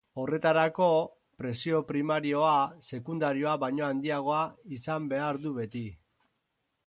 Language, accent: Basque, Mendebalekoa (Araba, Bizkaia, Gipuzkoako mendebaleko herri batzuk)